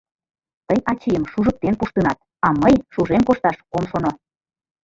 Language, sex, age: Mari, female, 40-49